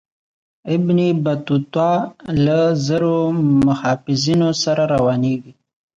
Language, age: Pashto, 19-29